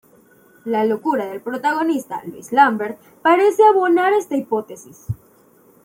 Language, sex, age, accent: Spanish, female, 19-29, México